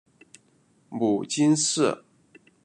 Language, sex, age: Chinese, male, 30-39